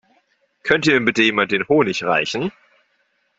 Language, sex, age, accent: German, male, 30-39, Deutschland Deutsch